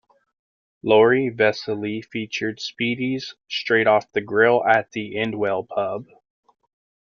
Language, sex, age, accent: English, male, 30-39, United States English